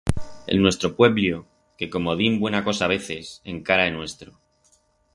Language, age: Aragonese, 40-49